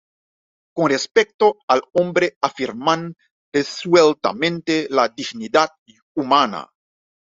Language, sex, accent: Spanish, male, Caribe: Cuba, Venezuela, Puerto Rico, República Dominicana, Panamá, Colombia caribeña, México caribeño, Costa del golfo de México